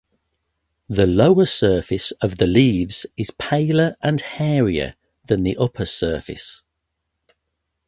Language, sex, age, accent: English, male, 40-49, England English